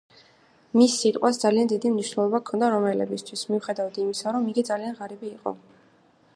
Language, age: Georgian, under 19